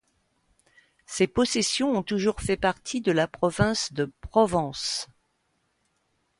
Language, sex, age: French, female, 60-69